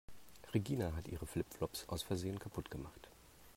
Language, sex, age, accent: German, male, 40-49, Deutschland Deutsch